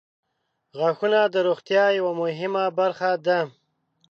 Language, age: Pashto, 30-39